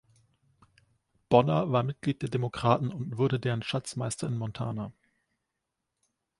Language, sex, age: German, male, 19-29